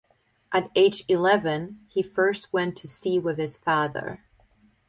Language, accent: English, United States English